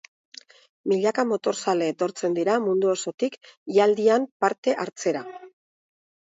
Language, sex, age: Basque, female, 50-59